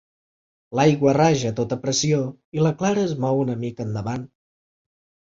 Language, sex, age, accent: Catalan, male, 19-29, central; septentrional